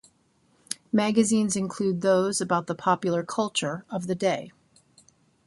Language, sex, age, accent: English, female, 50-59, United States English